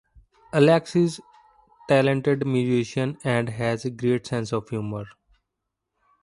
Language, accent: English, India and South Asia (India, Pakistan, Sri Lanka)